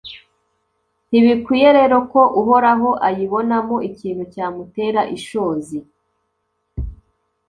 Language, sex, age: Kinyarwanda, female, 19-29